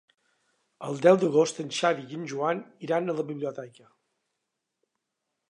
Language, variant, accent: Catalan, Balear, balear